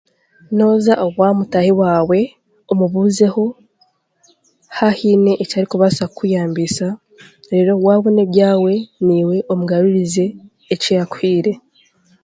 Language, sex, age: Chiga, female, 19-29